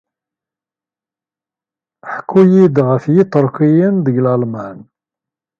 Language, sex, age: Kabyle, male, 60-69